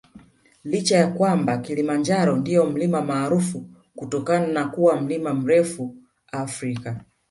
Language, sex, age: Swahili, female, 40-49